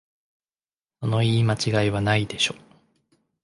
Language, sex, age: Japanese, male, 19-29